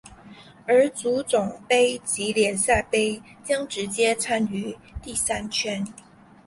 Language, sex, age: Chinese, female, under 19